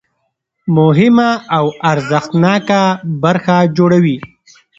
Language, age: Pashto, 30-39